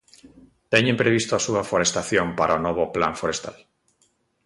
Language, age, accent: Galician, 50-59, Atlántico (seseo e gheada)